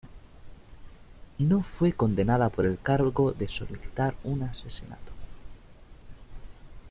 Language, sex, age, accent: Spanish, male, 19-29, España: Sur peninsular (Andalucia, Extremadura, Murcia)